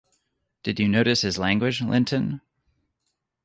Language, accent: English, United States English